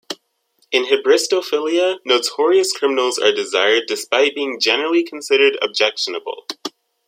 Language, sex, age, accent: English, male, under 19, United States English